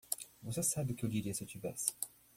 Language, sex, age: Portuguese, male, 19-29